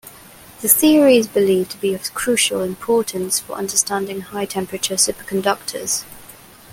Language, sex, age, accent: English, female, 19-29, England English